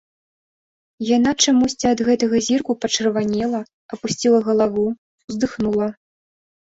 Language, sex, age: Belarusian, female, 19-29